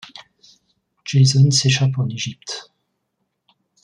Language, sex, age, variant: French, male, 30-39, Français de métropole